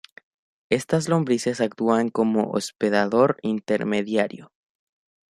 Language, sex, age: Spanish, male, 19-29